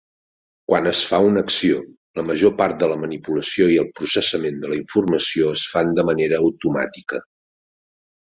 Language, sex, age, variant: Catalan, male, 50-59, Central